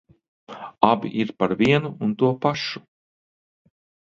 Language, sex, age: Latvian, male, 60-69